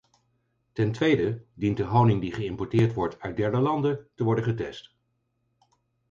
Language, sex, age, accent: Dutch, male, 50-59, Nederlands Nederlands